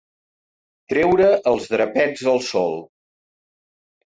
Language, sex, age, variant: Catalan, male, 60-69, Central